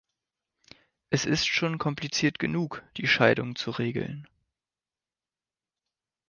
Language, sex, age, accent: German, male, 19-29, Deutschland Deutsch